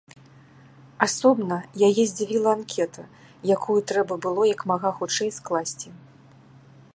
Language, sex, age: Belarusian, female, 60-69